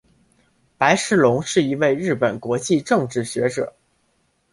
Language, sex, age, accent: Chinese, male, under 19, 出生地：辽宁省